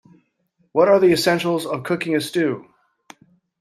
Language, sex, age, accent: English, male, 50-59, United States English